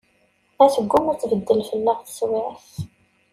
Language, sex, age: Kabyle, female, 19-29